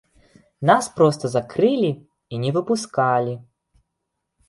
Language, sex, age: Belarusian, male, 19-29